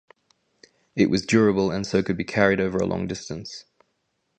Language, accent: English, Australian English